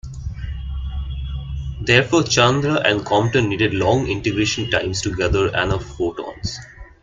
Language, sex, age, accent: English, male, 19-29, India and South Asia (India, Pakistan, Sri Lanka)